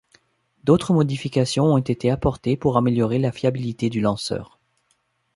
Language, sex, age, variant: French, male, 40-49, Français de métropole